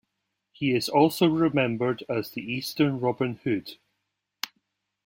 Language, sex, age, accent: English, male, 40-49, Scottish English